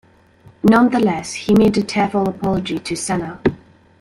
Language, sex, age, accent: English, female, under 19, England English